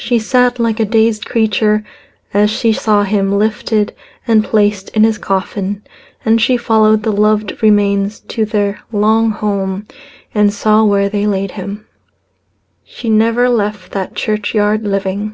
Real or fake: real